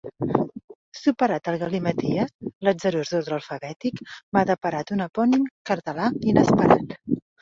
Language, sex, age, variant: Catalan, female, 40-49, Central